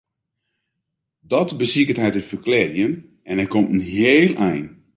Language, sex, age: Western Frisian, male, 50-59